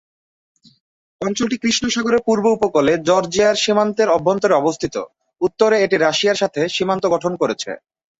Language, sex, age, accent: Bengali, male, 19-29, Native